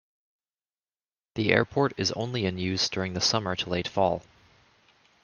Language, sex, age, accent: English, male, 30-39, United States English